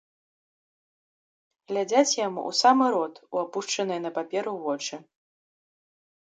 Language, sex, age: Belarusian, female, 19-29